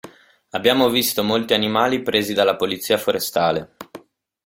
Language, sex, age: Italian, male, 19-29